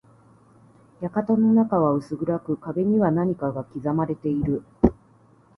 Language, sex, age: Japanese, female, 40-49